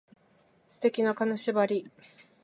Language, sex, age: Japanese, female, 40-49